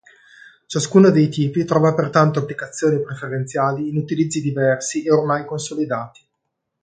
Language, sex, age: Italian, male, 40-49